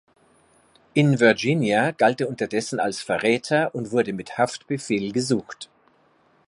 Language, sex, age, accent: German, male, 60-69, Österreichisches Deutsch